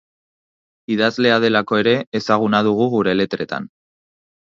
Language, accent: Basque, Erdialdekoa edo Nafarra (Gipuzkoa, Nafarroa)